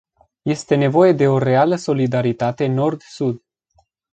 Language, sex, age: Romanian, male, 19-29